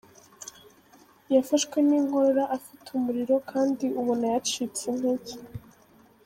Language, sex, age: Kinyarwanda, female, under 19